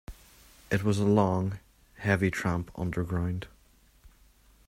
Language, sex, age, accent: English, male, 30-39, Irish English